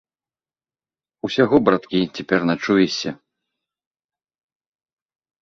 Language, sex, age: Belarusian, male, 30-39